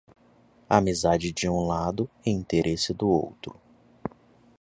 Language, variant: Portuguese, Portuguese (Brasil)